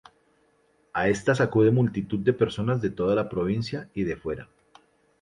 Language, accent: Spanish, Andino-Pacífico: Colombia, Perú, Ecuador, oeste de Bolivia y Venezuela andina